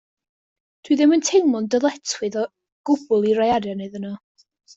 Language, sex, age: Welsh, female, under 19